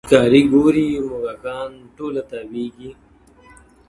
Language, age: Pashto, 19-29